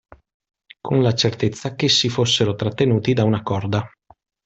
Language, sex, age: Italian, male, 30-39